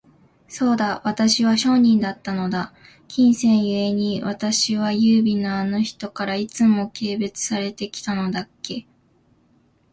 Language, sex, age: Japanese, female, 19-29